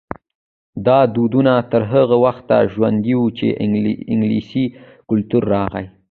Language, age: Pashto, under 19